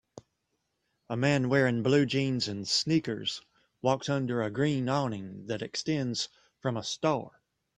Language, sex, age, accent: English, male, 40-49, United States English